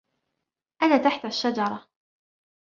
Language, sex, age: Arabic, female, 19-29